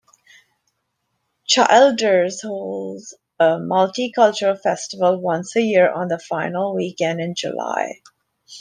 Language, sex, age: English, female, 50-59